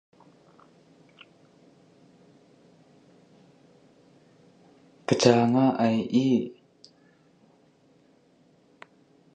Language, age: English, 19-29